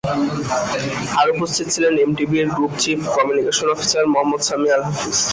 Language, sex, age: Bengali, male, under 19